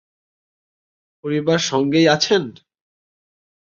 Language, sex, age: Bengali, male, 19-29